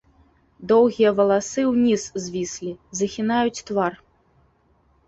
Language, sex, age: Belarusian, female, 30-39